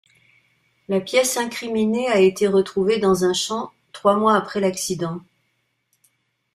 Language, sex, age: French, female, 60-69